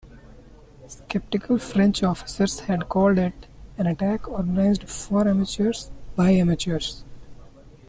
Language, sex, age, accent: English, male, 19-29, India and South Asia (India, Pakistan, Sri Lanka)